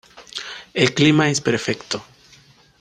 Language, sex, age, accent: Spanish, male, 19-29, México